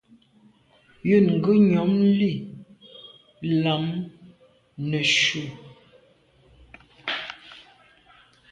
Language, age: Medumba, 30-39